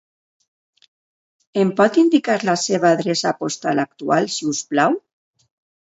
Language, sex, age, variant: Catalan, female, 50-59, Valencià meridional